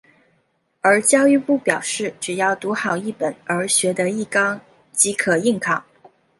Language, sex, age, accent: Chinese, female, 19-29, 出生地：黑龙江省